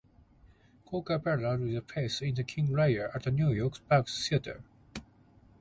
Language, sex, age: English, male, 19-29